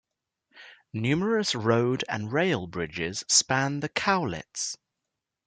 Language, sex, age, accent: English, male, 19-29, England English